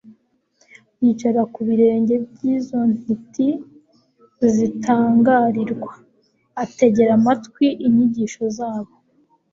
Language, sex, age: Kinyarwanda, female, 19-29